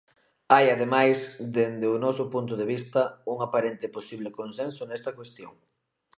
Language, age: Galician, 19-29